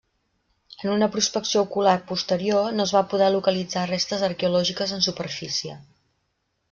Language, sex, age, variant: Catalan, female, 50-59, Central